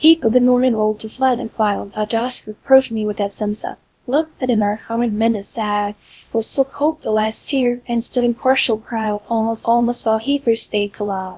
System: TTS, VITS